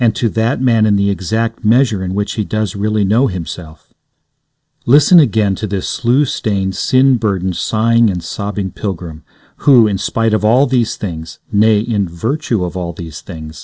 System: none